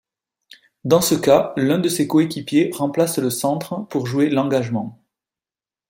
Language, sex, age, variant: French, male, 30-39, Français de métropole